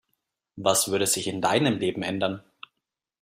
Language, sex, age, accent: German, male, 30-39, Deutschland Deutsch